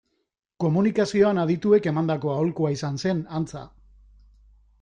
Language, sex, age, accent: Basque, male, 40-49, Mendebalekoa (Araba, Bizkaia, Gipuzkoako mendebaleko herri batzuk)